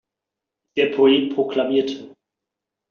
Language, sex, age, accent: German, male, 19-29, Deutschland Deutsch